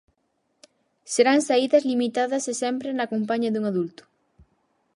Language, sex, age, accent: Galician, female, under 19, Central (gheada)